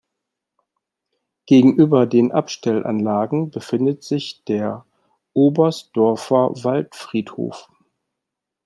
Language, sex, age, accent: German, male, 30-39, Deutschland Deutsch